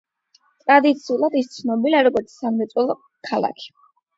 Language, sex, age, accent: Georgian, male, under 19, ჩვეულებრივი